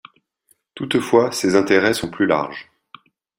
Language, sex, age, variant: French, male, 30-39, Français de métropole